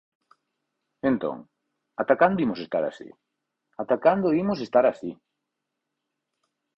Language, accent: Galician, Central (gheada); Normativo (estándar)